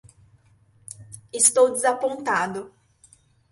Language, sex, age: Portuguese, female, 30-39